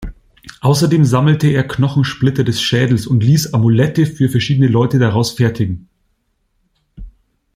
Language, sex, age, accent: German, male, 30-39, Deutschland Deutsch